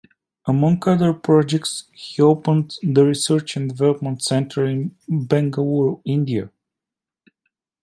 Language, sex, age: English, male, 19-29